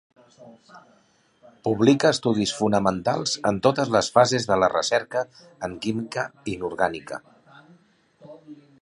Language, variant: Catalan, Central